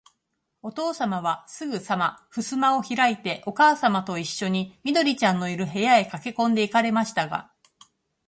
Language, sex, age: Japanese, female, 50-59